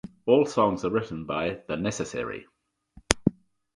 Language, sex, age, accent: English, male, 50-59, New Zealand English